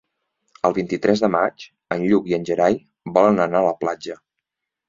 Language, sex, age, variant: Catalan, male, 19-29, Central